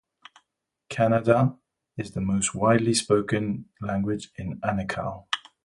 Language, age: English, 40-49